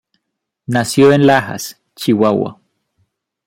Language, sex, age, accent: Spanish, male, 19-29, Andino-Pacífico: Colombia, Perú, Ecuador, oeste de Bolivia y Venezuela andina